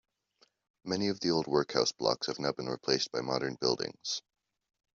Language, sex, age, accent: English, male, under 19, Canadian English